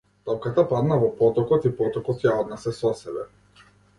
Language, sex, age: Macedonian, male, 19-29